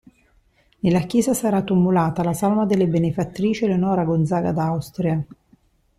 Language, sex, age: Italian, female, 50-59